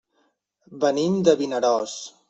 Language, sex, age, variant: Catalan, male, 30-39, Central